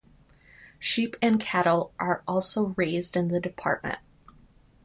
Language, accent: English, United States English